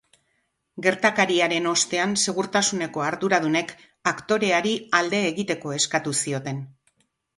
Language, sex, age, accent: Basque, female, 60-69, Mendebalekoa (Araba, Bizkaia, Gipuzkoako mendebaleko herri batzuk)